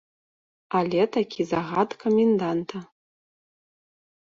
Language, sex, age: Belarusian, female, 40-49